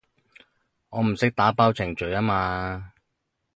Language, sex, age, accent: Cantonese, male, 30-39, 广州音